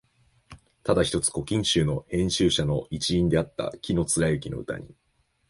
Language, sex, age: Japanese, male, 19-29